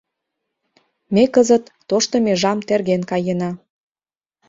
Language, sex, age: Mari, female, 19-29